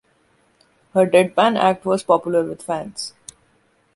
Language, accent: English, India and South Asia (India, Pakistan, Sri Lanka)